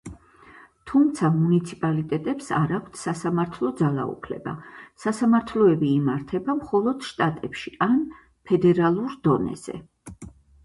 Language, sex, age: Georgian, female, 50-59